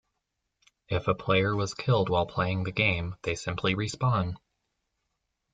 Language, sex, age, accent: English, male, 19-29, United States English